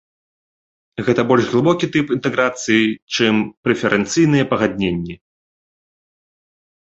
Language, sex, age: Belarusian, male, 19-29